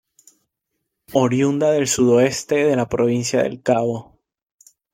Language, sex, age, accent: Spanish, male, 30-39, Caribe: Cuba, Venezuela, Puerto Rico, República Dominicana, Panamá, Colombia caribeña, México caribeño, Costa del golfo de México